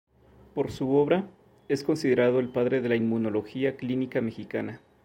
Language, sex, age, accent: Spanish, male, 30-39, México